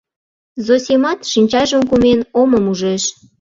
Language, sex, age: Mari, female, 19-29